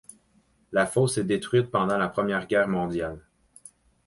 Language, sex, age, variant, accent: French, male, 30-39, Français d'Amérique du Nord, Français du Canada